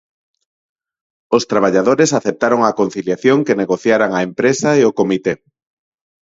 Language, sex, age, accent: Galician, male, 30-39, Neofalante